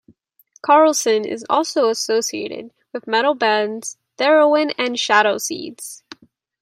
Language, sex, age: English, female, 19-29